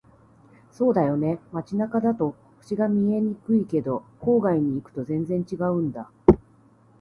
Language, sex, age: Japanese, female, 40-49